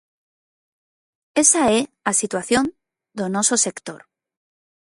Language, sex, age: Galician, female, 30-39